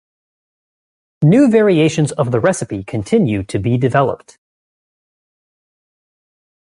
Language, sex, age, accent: English, male, 19-29, United States English